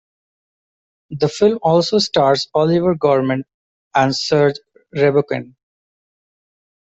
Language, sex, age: English, male, 19-29